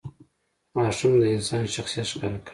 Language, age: Pashto, 30-39